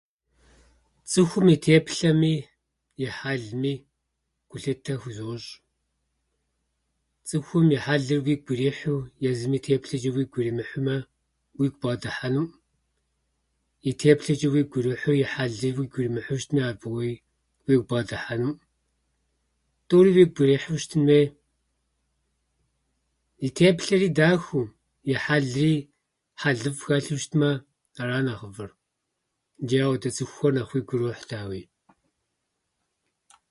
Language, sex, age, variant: Kabardian, male, 50-59, Адыгэбзэ (Къэбэрдей, Кирил, псоми зэдай)